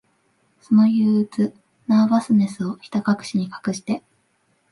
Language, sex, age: Japanese, female, 19-29